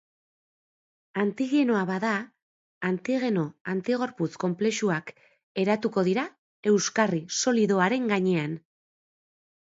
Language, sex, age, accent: Basque, female, 40-49, Erdialdekoa edo Nafarra (Gipuzkoa, Nafarroa)